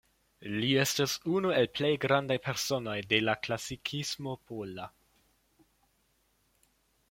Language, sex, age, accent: Esperanto, male, 19-29, Internacia